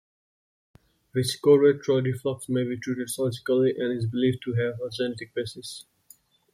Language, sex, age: English, male, 19-29